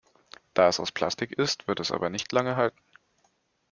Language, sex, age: German, male, 19-29